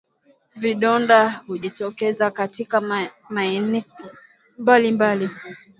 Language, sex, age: Swahili, female, 19-29